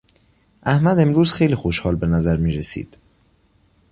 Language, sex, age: Persian, male, under 19